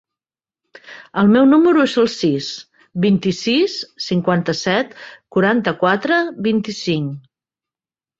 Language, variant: Catalan, Central